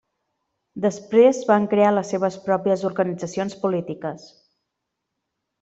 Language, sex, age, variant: Catalan, female, 30-39, Nord-Occidental